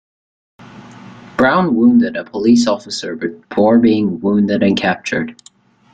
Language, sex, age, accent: English, male, under 19, Canadian English